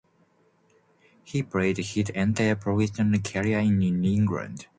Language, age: English, 19-29